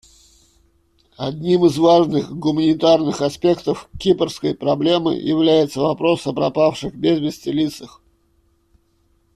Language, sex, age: Russian, male, 40-49